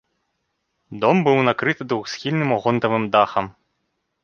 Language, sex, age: Belarusian, male, 19-29